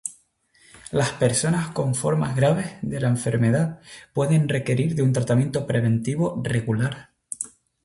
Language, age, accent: Spanish, under 19, España: Islas Canarias